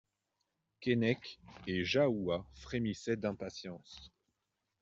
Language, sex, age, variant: French, male, 30-39, Français de métropole